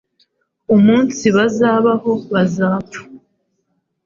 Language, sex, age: Kinyarwanda, female, 19-29